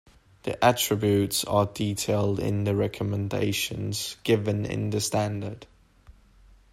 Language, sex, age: English, male, 19-29